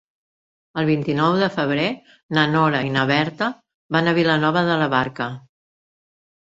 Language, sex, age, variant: Catalan, female, 60-69, Central